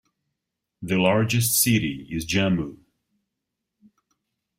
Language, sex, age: English, male, 30-39